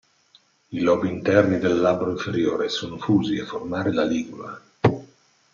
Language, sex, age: Italian, male, 50-59